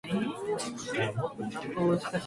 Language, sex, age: Japanese, female, 19-29